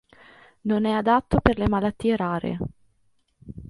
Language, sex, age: Italian, female, 30-39